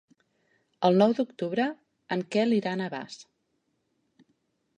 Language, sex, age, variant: Catalan, female, 40-49, Central